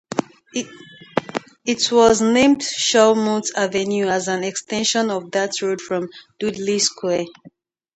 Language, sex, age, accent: English, female, 19-29, England English